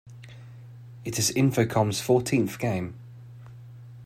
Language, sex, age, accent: English, male, 19-29, England English